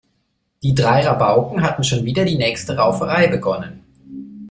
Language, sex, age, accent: German, male, 30-39, Deutschland Deutsch